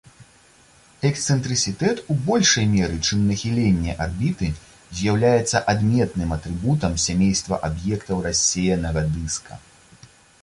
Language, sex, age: Belarusian, male, 30-39